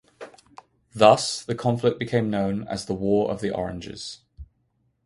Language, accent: English, England English